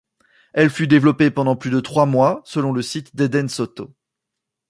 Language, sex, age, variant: French, male, 30-39, Français de métropole